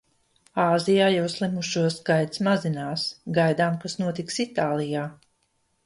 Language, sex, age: Latvian, female, 60-69